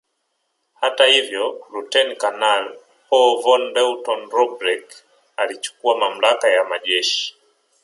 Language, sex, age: Swahili, male, 30-39